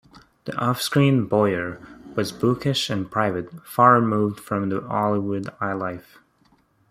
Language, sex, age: English, male, 19-29